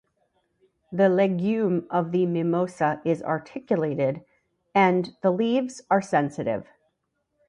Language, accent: English, United States English